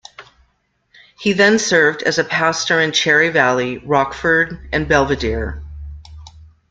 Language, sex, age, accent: English, female, 50-59, United States English